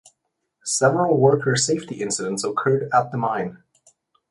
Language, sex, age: English, male, 19-29